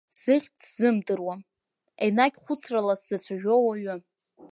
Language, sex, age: Abkhazian, female, under 19